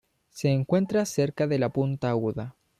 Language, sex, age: Spanish, male, under 19